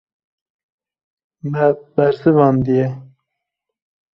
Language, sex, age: Kurdish, male, 30-39